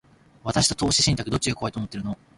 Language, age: Japanese, 19-29